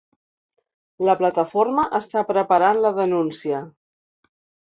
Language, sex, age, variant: Catalan, female, 50-59, Central